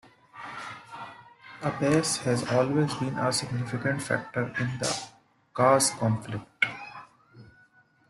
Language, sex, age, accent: English, male, 30-39, India and South Asia (India, Pakistan, Sri Lanka)